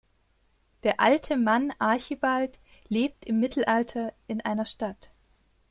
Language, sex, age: German, female, 30-39